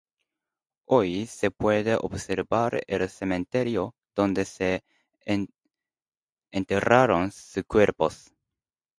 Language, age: Spanish, 19-29